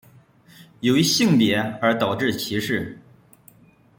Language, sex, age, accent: Chinese, male, 30-39, 出生地：河南省